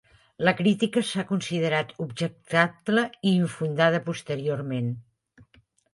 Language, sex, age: Catalan, female, 60-69